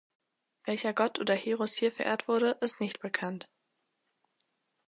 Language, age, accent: German, under 19, Deutschland Deutsch